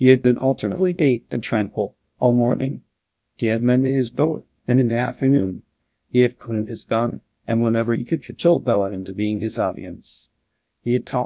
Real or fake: fake